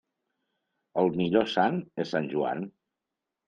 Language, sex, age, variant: Catalan, male, 60-69, Nord-Occidental